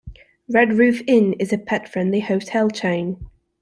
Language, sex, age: English, male, 19-29